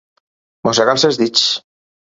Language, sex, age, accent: Catalan, male, 30-39, apitxat